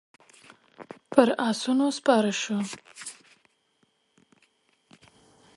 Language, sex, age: Pashto, female, 19-29